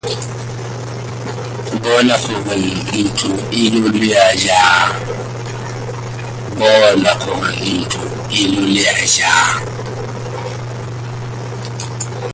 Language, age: Tswana, 19-29